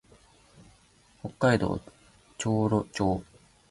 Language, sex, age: Japanese, male, 19-29